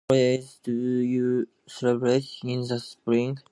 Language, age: English, 19-29